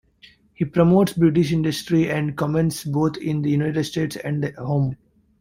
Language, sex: English, male